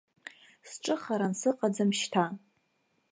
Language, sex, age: Abkhazian, female, 30-39